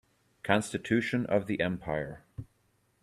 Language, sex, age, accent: English, male, 50-59, United States English